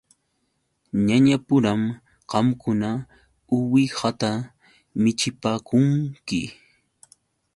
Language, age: Yauyos Quechua, 30-39